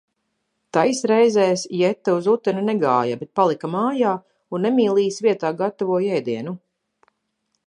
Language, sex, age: Latvian, female, 40-49